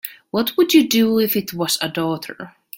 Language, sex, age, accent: English, female, 19-29, England English